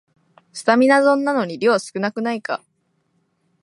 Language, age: Japanese, 19-29